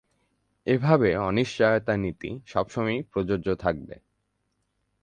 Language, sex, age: Bengali, male, 19-29